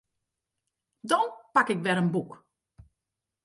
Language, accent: Western Frisian, Wâldfrysk